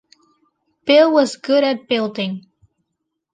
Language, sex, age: English, female, under 19